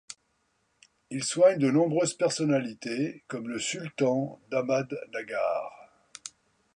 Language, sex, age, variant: French, male, 60-69, Français de métropole